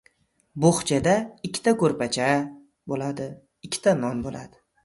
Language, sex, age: Uzbek, male, 30-39